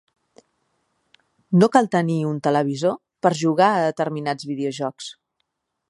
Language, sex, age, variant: Catalan, female, 30-39, Central